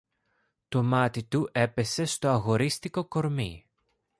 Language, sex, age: Greek, male, 19-29